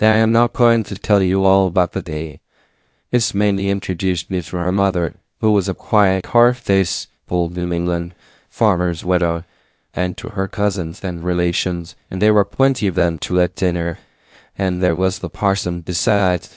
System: TTS, VITS